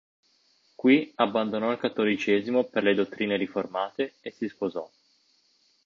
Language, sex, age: Italian, male, 30-39